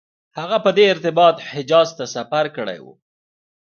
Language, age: Pashto, 30-39